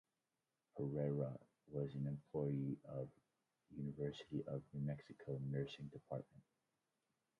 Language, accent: English, United States English